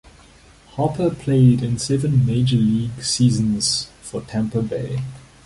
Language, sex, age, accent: English, male, 30-39, Southern African (South Africa, Zimbabwe, Namibia)